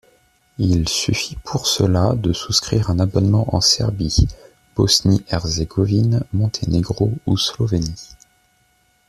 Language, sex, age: French, male, 19-29